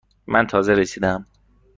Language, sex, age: Persian, male, 19-29